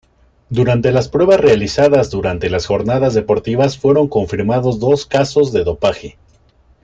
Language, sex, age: Spanish, male, 30-39